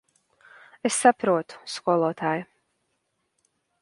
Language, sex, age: Latvian, female, 19-29